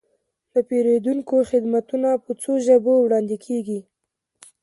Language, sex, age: Pashto, female, 19-29